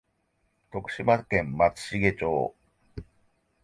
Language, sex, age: Japanese, male, 50-59